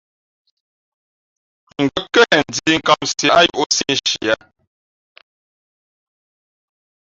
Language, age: Fe'fe', 50-59